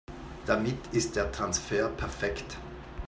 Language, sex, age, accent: German, male, 40-49, Österreichisches Deutsch